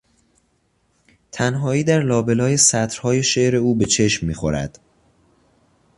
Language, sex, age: Persian, male, under 19